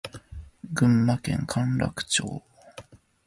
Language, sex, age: Japanese, male, 19-29